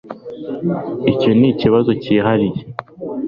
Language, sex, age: Kinyarwanda, male, under 19